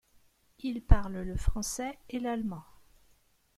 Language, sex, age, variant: French, female, 40-49, Français de métropole